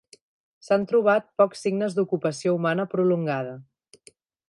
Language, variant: Catalan, Central